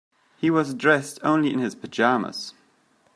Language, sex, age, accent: English, male, 30-39, United States English